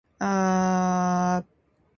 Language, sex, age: Indonesian, female, 19-29